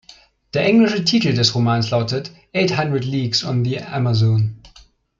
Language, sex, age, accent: German, male, 19-29, Deutschland Deutsch